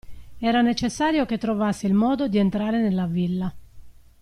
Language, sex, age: Italian, female, 50-59